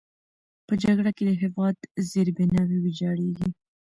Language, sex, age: Pashto, female, 19-29